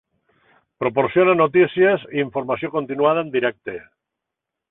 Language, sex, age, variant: Catalan, male, 50-59, Septentrional